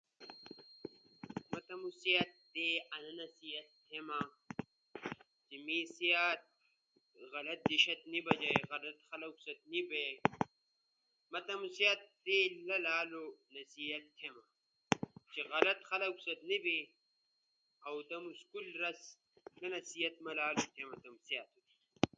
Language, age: Ushojo, under 19